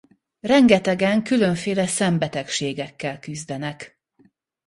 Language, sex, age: Hungarian, female, 30-39